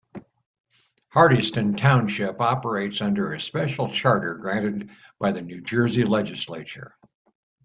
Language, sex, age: English, male, 70-79